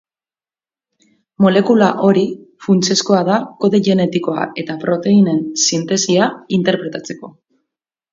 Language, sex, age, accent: Basque, female, 30-39, Mendebalekoa (Araba, Bizkaia, Gipuzkoako mendebaleko herri batzuk)